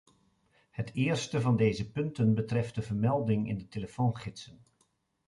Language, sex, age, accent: Dutch, male, 50-59, Nederlands Nederlands